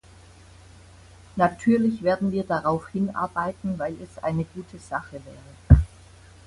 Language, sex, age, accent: German, female, 60-69, Deutschland Deutsch